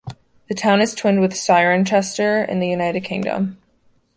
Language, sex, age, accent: English, female, under 19, United States English